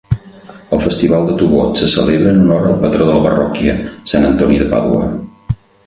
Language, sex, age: Catalan, male, 50-59